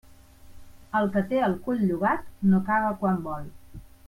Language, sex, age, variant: Catalan, female, 30-39, Central